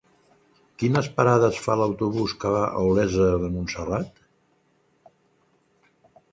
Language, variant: Catalan, Central